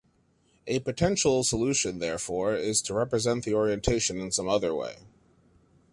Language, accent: English, United States English